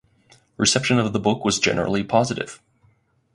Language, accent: English, United States English